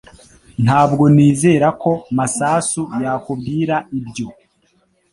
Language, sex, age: Kinyarwanda, male, 19-29